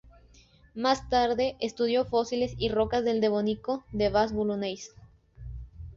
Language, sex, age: Spanish, female, under 19